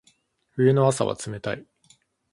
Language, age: Japanese, 19-29